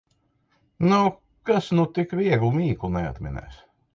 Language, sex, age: Latvian, male, 50-59